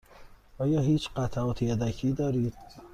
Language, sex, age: Persian, male, 30-39